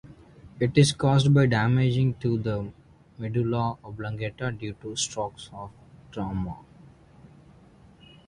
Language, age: English, 19-29